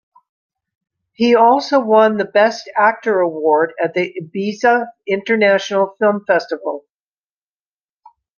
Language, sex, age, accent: English, female, 60-69, United States English